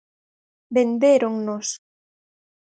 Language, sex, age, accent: Galician, female, 19-29, Central (gheada)